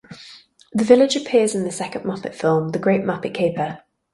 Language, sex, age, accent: English, female, 30-39, England English